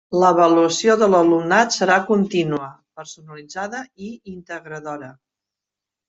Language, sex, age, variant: Catalan, female, 60-69, Central